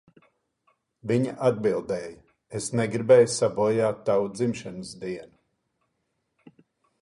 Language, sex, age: Latvian, male, 50-59